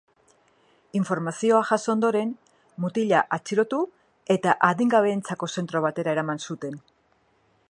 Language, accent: Basque, Mendebalekoa (Araba, Bizkaia, Gipuzkoako mendebaleko herri batzuk)